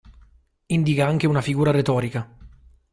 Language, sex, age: Italian, male, 30-39